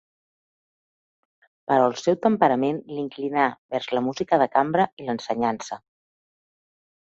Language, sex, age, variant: Catalan, female, 40-49, Central